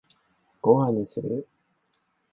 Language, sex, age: Japanese, male, 19-29